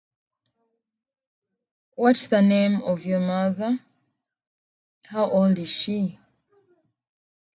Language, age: English, 19-29